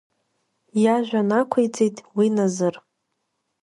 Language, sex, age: Abkhazian, female, under 19